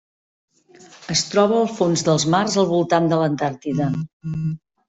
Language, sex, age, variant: Catalan, female, 50-59, Central